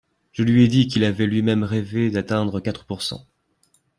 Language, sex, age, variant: French, male, 19-29, Français de métropole